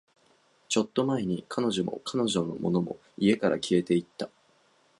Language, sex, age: Japanese, male, 19-29